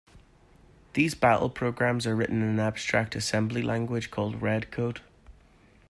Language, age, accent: English, 30-39, Irish English